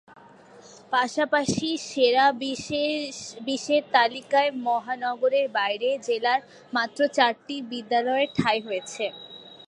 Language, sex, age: Bengali, male, 19-29